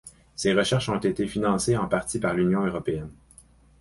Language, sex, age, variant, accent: French, male, 30-39, Français d'Amérique du Nord, Français du Canada